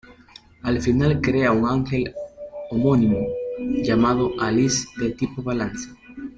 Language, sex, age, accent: Spanish, male, 19-29, Andino-Pacífico: Colombia, Perú, Ecuador, oeste de Bolivia y Venezuela andina